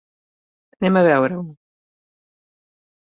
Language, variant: Catalan, Central